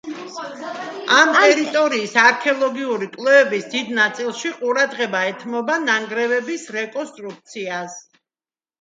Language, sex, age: Georgian, female, 50-59